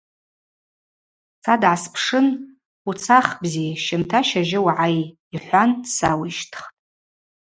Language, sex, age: Abaza, female, 40-49